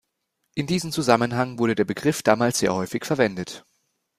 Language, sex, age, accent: German, male, 19-29, Deutschland Deutsch